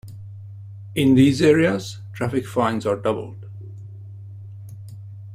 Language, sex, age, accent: English, male, 60-69, Southern African (South Africa, Zimbabwe, Namibia)